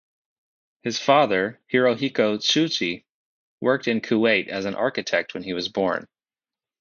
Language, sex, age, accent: English, male, 30-39, United States English